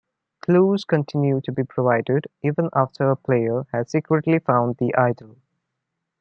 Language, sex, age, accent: English, male, 19-29, India and South Asia (India, Pakistan, Sri Lanka)